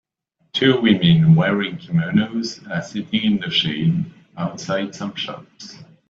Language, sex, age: English, male, 19-29